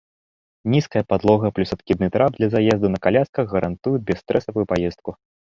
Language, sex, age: Belarusian, male, 19-29